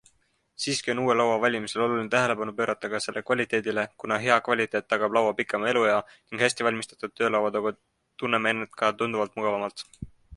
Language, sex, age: Estonian, male, 19-29